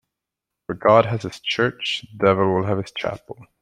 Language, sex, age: English, male, 19-29